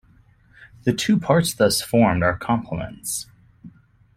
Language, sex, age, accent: English, male, 30-39, United States English